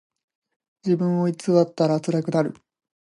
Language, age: Japanese, 19-29